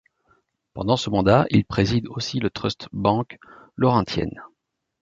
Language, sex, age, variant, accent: French, male, 40-49, Français d'Europe, Français de Belgique